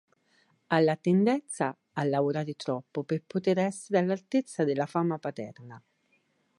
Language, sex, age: Italian, female, 40-49